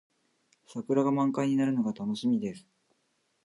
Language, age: Japanese, 40-49